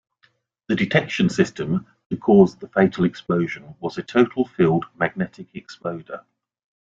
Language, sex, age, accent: English, male, 50-59, England English